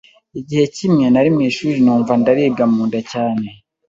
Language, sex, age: Kinyarwanda, male, 19-29